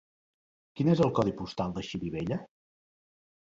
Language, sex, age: Catalan, male, 50-59